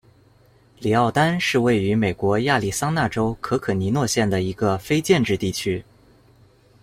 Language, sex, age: Chinese, male, 19-29